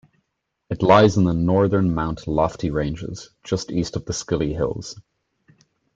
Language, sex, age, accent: English, male, 19-29, Irish English